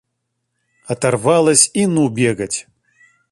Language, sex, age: Russian, male, 40-49